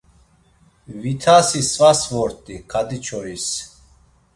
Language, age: Laz, 40-49